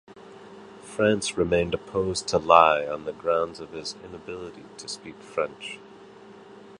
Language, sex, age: English, male, 30-39